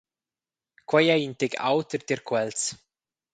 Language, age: Romansh, 30-39